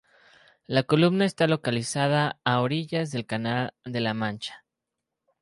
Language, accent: Spanish, México